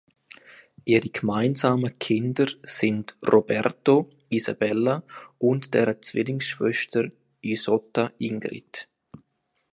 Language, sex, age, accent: German, male, 30-39, Schweizerdeutsch